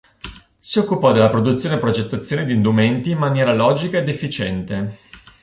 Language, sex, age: Italian, male, 30-39